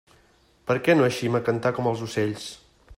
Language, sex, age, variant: Catalan, male, 50-59, Central